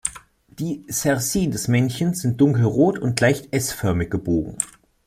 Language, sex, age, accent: German, male, 19-29, Deutschland Deutsch